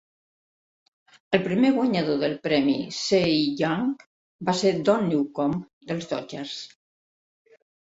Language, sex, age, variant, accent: Catalan, female, 70-79, Central, central